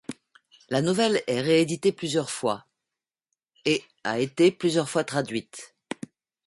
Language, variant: French, Français de métropole